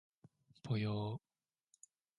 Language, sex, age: Japanese, male, 19-29